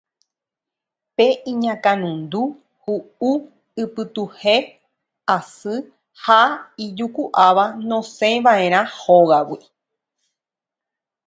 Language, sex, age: Guarani, female, 40-49